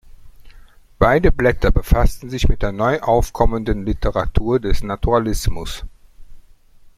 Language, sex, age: German, male, 50-59